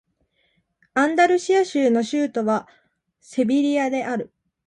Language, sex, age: Japanese, female, 19-29